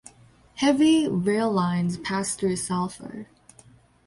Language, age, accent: English, under 19, United States English